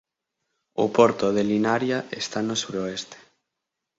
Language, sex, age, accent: Galician, male, 19-29, Central (gheada); Oriental (común en zona oriental); Normativo (estándar)